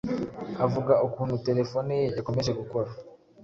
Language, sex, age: Kinyarwanda, male, 19-29